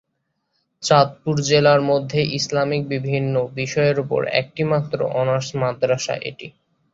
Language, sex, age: Bengali, male, 19-29